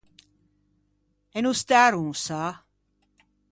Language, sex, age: Ligurian, female, 60-69